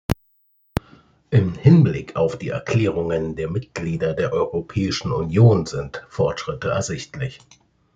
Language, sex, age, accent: German, male, 40-49, Deutschland Deutsch